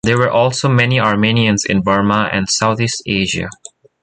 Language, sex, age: English, male, 19-29